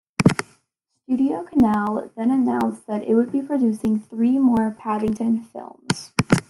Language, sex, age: English, female, under 19